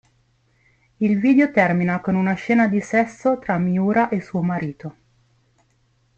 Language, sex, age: Italian, female, 19-29